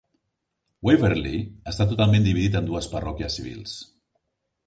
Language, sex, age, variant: Catalan, male, 40-49, Central